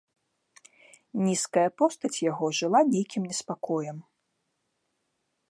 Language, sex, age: Belarusian, female, 19-29